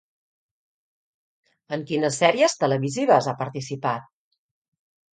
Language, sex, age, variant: Catalan, female, 50-59, Central